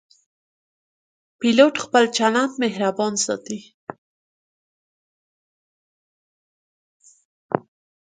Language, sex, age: Pashto, female, 19-29